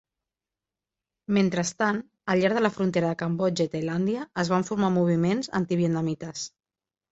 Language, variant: Catalan, Central